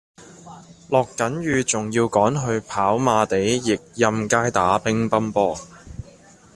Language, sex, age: Cantonese, male, 30-39